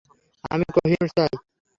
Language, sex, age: Bengali, male, under 19